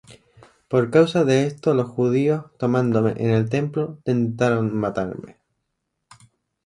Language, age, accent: Spanish, 19-29, España: Islas Canarias